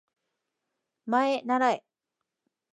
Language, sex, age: Japanese, female, 50-59